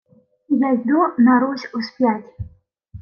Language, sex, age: Ukrainian, female, 19-29